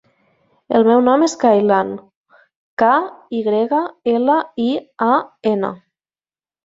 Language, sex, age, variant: Catalan, female, 19-29, Nord-Occidental